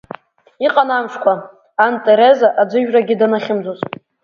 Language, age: Abkhazian, under 19